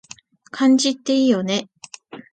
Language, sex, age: Japanese, female, 50-59